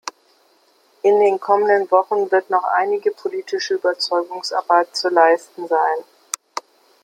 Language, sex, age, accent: German, female, 50-59, Deutschland Deutsch